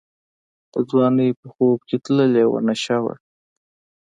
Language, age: Pashto, 30-39